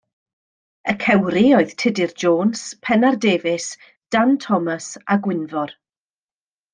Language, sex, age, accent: Welsh, female, 50-59, Y Deyrnas Unedig Cymraeg